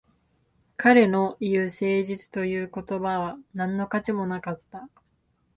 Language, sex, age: Japanese, female, 19-29